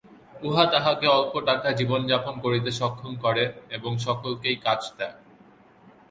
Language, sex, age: Bengali, male, under 19